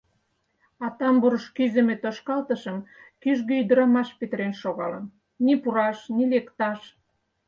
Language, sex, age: Mari, female, 60-69